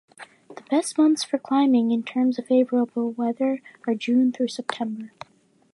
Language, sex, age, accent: English, female, under 19, United States English